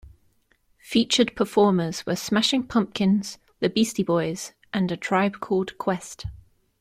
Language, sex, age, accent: English, female, 19-29, England English